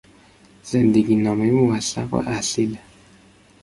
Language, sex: Persian, male